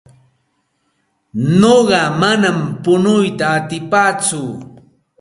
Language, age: Santa Ana de Tusi Pasco Quechua, 40-49